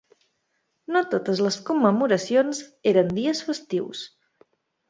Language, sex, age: Catalan, female, 19-29